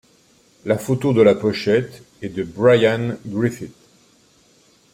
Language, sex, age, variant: French, male, 50-59, Français de métropole